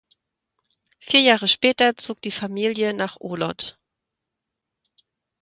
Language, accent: German, Deutschland Deutsch